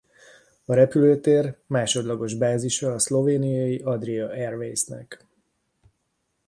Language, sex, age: Hungarian, male, 50-59